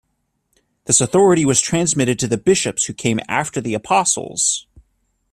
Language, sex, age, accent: English, male, 19-29, United States English